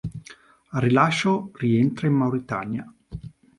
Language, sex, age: Italian, male, 40-49